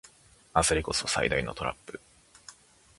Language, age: Japanese, 19-29